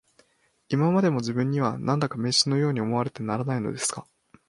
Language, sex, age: Japanese, male, 19-29